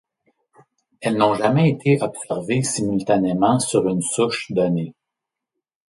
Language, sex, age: French, male, 50-59